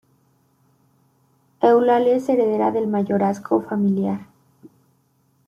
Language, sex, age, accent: Spanish, female, 19-29, México